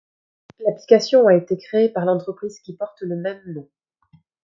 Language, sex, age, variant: French, female, 30-39, Français de métropole